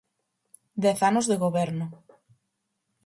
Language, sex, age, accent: Galician, female, 19-29, Normativo (estándar)